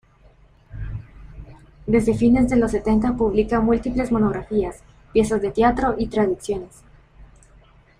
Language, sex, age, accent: Spanish, female, 19-29, América central